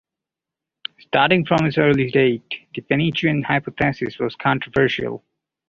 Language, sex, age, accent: English, male, 19-29, India and South Asia (India, Pakistan, Sri Lanka)